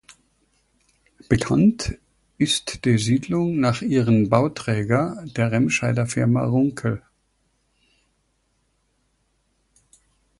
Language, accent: German, Deutschland Deutsch